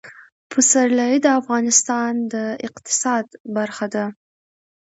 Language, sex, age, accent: Pashto, female, under 19, کندهاری لهجه